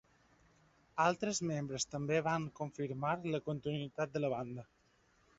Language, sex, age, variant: Catalan, male, 30-39, Balear